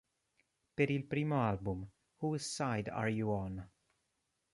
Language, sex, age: Italian, male, 19-29